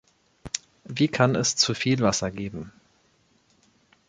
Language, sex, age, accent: German, male, 19-29, Deutschland Deutsch